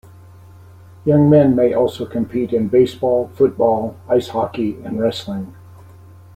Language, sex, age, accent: English, male, 60-69, Canadian English